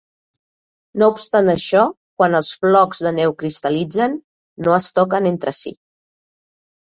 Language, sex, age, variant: Catalan, female, 50-59, Central